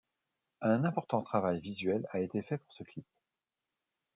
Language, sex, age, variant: French, male, 40-49, Français de métropole